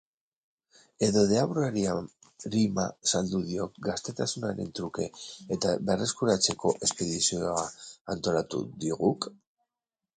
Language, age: Basque, 40-49